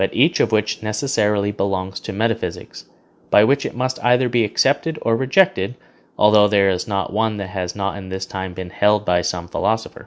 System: none